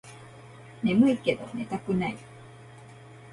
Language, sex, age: Japanese, female, 19-29